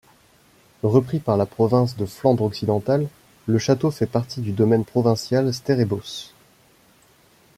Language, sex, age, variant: French, male, 19-29, Français de métropole